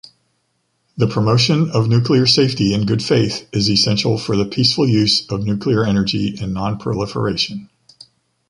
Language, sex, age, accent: English, male, 50-59, United States English